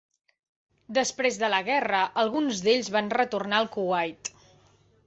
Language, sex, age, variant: Catalan, female, 19-29, Central